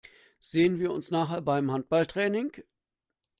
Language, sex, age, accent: German, male, 50-59, Deutschland Deutsch